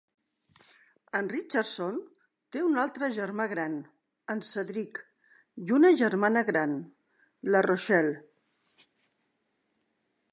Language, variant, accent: Catalan, Central, central